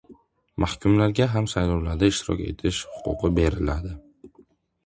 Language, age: Uzbek, 19-29